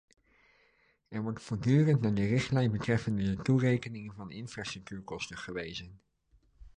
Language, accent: Dutch, Nederlands Nederlands